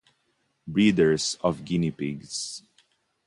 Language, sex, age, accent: English, male, 19-29, Filipino